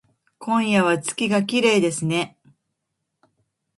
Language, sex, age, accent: Japanese, female, 50-59, 標準語; 東京